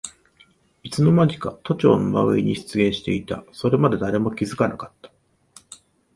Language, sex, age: Japanese, male, 40-49